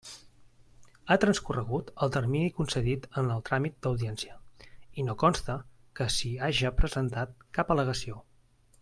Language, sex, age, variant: Catalan, male, 40-49, Central